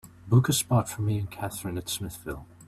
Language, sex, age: English, male, 19-29